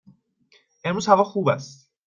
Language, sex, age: Persian, male, 19-29